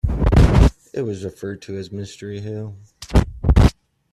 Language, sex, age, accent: English, male, 19-29, United States English